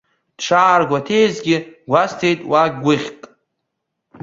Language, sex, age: Abkhazian, male, under 19